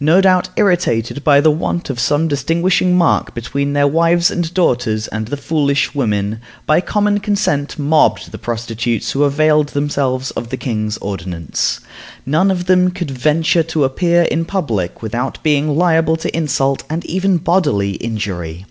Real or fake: real